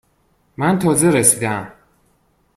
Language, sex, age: Persian, male, 19-29